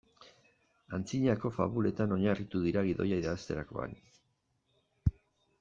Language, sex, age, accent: Basque, male, 60-69, Erdialdekoa edo Nafarra (Gipuzkoa, Nafarroa)